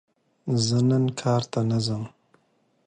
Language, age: Pashto, 40-49